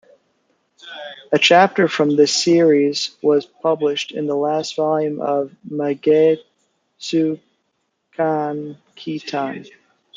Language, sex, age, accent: English, male, 30-39, United States English